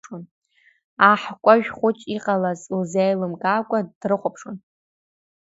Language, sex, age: Abkhazian, female, under 19